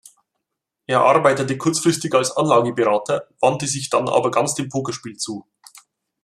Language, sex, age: German, male, 40-49